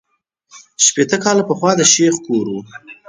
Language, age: Pashto, 19-29